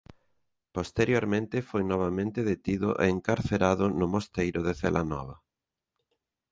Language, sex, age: Galician, male, 40-49